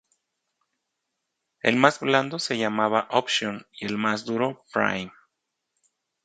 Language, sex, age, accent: Spanish, male, 40-49, México